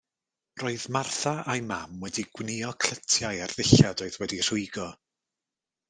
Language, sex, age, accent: Welsh, male, 30-39, Y Deyrnas Unedig Cymraeg